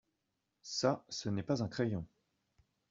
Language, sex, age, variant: French, male, 40-49, Français de métropole